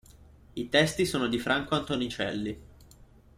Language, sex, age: Italian, male, 19-29